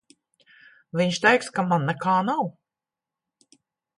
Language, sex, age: Latvian, female, 60-69